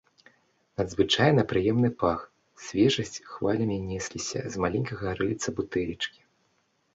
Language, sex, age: Belarusian, male, 19-29